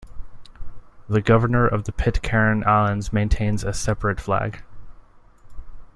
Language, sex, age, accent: English, male, 19-29, United States English